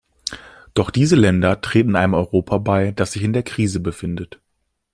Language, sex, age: German, male, 19-29